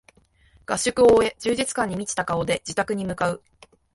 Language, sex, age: Japanese, female, 19-29